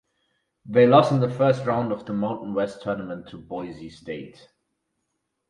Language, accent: English, German